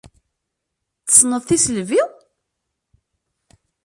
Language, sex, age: Kabyle, female, 30-39